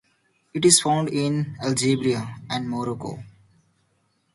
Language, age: English, under 19